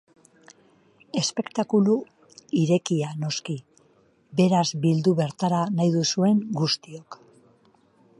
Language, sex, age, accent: Basque, female, 50-59, Mendebalekoa (Araba, Bizkaia, Gipuzkoako mendebaleko herri batzuk)